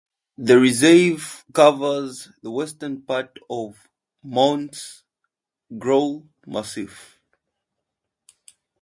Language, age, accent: English, 19-29, United States English; England English